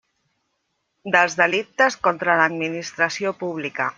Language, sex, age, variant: Catalan, male, 50-59, Central